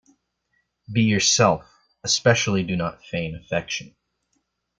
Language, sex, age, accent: English, male, 19-29, United States English